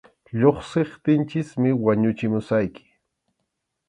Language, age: Arequipa-La Unión Quechua, 19-29